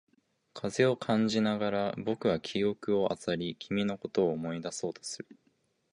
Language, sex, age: Japanese, male, 19-29